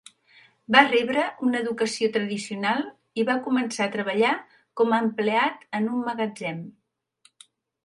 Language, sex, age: Catalan, female, 60-69